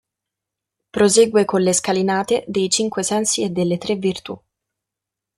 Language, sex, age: Italian, female, 19-29